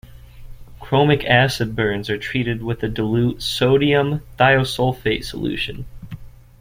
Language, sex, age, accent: English, male, 19-29, United States English